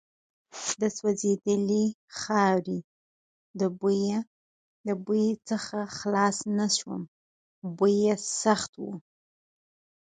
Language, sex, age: Pashto, female, 30-39